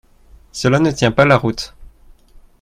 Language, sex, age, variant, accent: French, male, 19-29, Français d'Europe, Français de Suisse